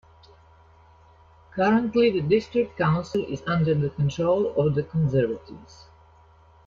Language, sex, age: English, female, 30-39